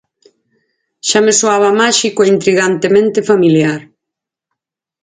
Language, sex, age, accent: Galician, female, 40-49, Central (gheada)